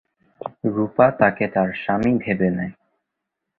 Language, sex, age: Bengali, male, 19-29